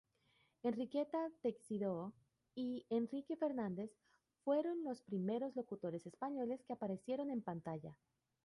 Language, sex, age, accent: Spanish, female, 30-39, Andino-Pacífico: Colombia, Perú, Ecuador, oeste de Bolivia y Venezuela andina